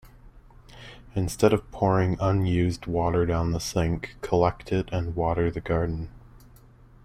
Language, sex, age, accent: English, male, under 19, United States English